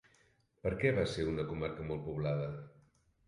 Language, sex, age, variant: Catalan, male, 50-59, Septentrional